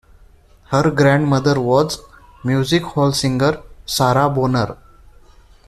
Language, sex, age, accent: English, male, 19-29, India and South Asia (India, Pakistan, Sri Lanka)